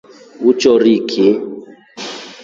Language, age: Rombo, 30-39